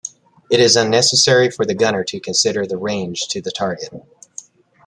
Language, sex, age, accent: English, male, 40-49, United States English